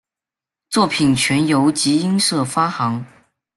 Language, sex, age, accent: Chinese, male, under 19, 出生地：湖南省